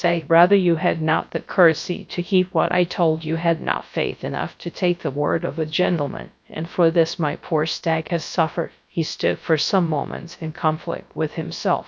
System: TTS, GradTTS